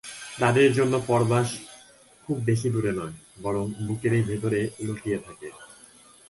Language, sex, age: Bengali, male, 19-29